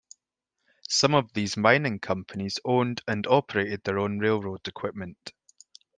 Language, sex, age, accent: English, male, 19-29, Scottish English